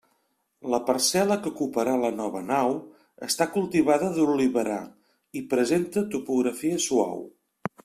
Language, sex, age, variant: Catalan, male, 50-59, Central